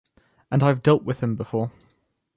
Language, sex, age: English, male, 19-29